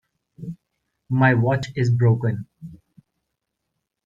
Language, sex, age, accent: English, male, 19-29, India and South Asia (India, Pakistan, Sri Lanka)